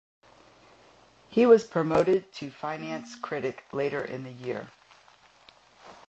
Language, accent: English, United States English